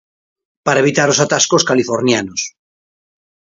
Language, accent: Galician, Normativo (estándar)